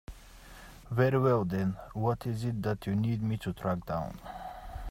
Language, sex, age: English, male, 30-39